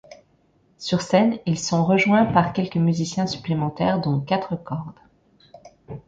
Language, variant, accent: French, Français de métropole, Parisien